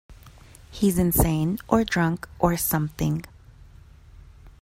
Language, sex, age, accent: English, female, 30-39, United States English